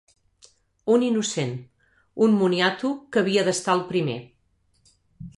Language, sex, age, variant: Catalan, female, 40-49, Nord-Occidental